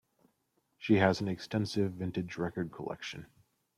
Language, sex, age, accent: English, male, 30-39, United States English